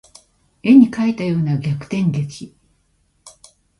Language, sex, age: Japanese, female, 50-59